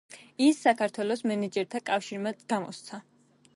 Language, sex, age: Georgian, female, 19-29